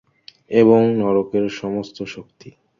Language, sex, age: Bengali, male, 19-29